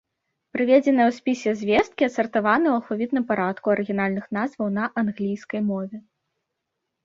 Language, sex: Belarusian, female